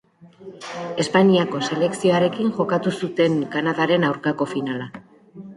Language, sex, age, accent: Basque, female, 19-29, Mendebalekoa (Araba, Bizkaia, Gipuzkoako mendebaleko herri batzuk)